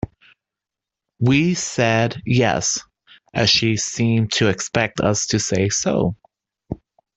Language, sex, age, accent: English, male, 30-39, United States English